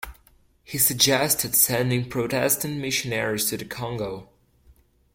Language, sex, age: English, male, under 19